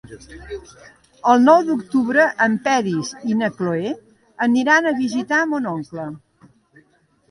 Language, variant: Catalan, Central